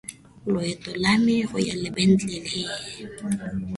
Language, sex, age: Tswana, female, 19-29